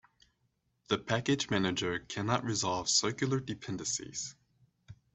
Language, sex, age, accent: English, male, 30-39, United States English